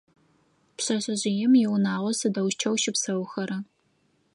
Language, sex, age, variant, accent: Adyghe, female, 19-29, Адыгабзэ (Кирил, пстэумэ зэдыряе), Бжъэдыгъу (Bjeduğ)